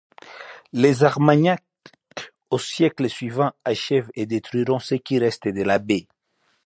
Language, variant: French, Français d'Afrique subsaharienne et des îles africaines